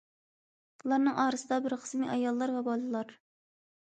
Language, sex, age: Uyghur, female, under 19